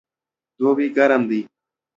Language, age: Pashto, under 19